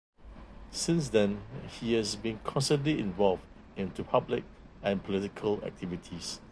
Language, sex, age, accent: English, male, 50-59, Singaporean English